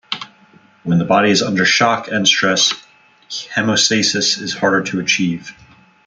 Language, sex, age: English, male, 40-49